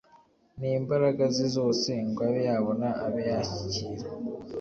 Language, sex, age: Kinyarwanda, male, 19-29